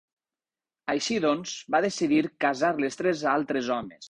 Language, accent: Catalan, valencià